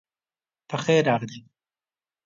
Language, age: Pashto, 30-39